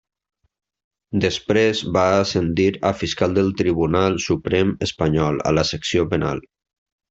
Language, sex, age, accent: Catalan, male, 40-49, valencià